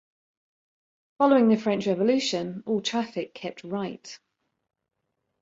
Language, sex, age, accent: English, female, 50-59, England English